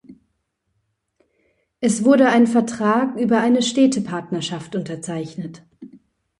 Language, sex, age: German, female, 19-29